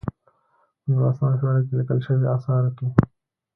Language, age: Pashto, 19-29